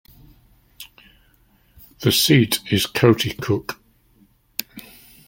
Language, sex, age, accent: English, male, 60-69, England English